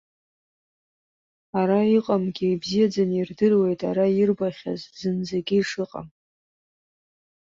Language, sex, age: Abkhazian, female, 19-29